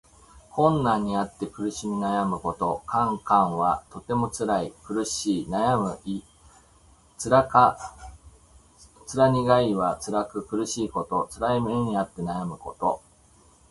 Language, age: Japanese, 40-49